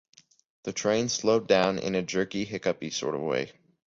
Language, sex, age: English, male, under 19